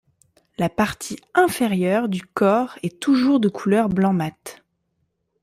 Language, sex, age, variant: French, female, 19-29, Français de métropole